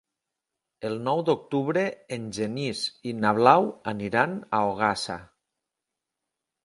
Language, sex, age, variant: Catalan, male, 50-59, Septentrional